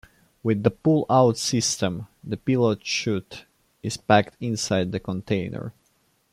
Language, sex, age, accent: English, male, 19-29, England English